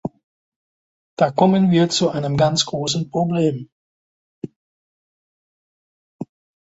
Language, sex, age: German, male, 70-79